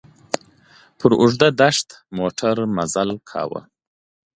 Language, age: Pashto, 30-39